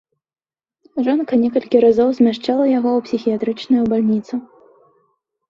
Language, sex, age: Belarusian, female, 19-29